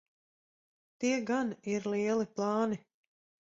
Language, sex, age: Latvian, female, 40-49